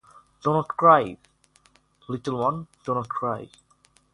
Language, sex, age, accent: English, male, 19-29, India and South Asia (India, Pakistan, Sri Lanka)